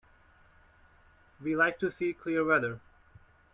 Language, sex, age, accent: English, male, 19-29, India and South Asia (India, Pakistan, Sri Lanka)